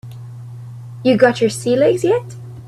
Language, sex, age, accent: English, female, under 19, Southern African (South Africa, Zimbabwe, Namibia)